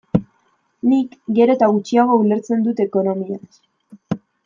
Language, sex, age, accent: Basque, female, 19-29, Mendebalekoa (Araba, Bizkaia, Gipuzkoako mendebaleko herri batzuk)